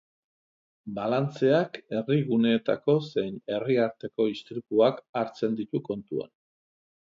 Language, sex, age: Basque, male, 60-69